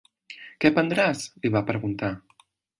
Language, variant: Catalan, Central